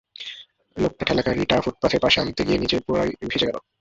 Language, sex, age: Bengali, male, 19-29